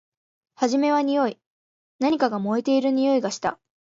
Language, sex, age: Japanese, female, 19-29